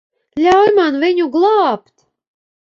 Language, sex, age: Latvian, female, 40-49